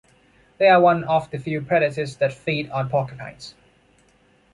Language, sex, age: English, male, 19-29